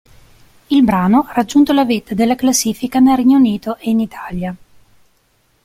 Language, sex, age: Italian, female, 40-49